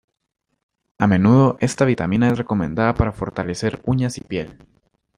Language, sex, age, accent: Spanish, male, under 19, América central